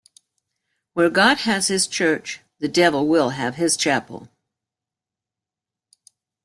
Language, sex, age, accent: English, female, 60-69, United States English